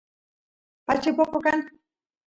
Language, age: Santiago del Estero Quichua, 30-39